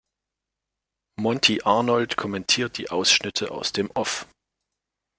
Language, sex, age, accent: German, male, 30-39, Deutschland Deutsch